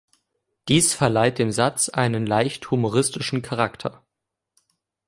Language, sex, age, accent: German, male, under 19, Deutschland Deutsch